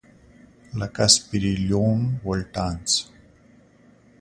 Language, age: Pashto, 30-39